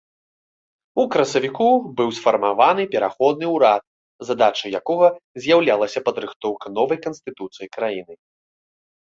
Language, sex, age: Belarusian, male, 19-29